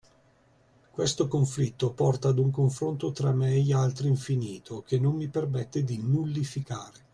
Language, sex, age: Italian, male, 30-39